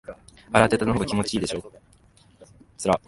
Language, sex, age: Japanese, male, 19-29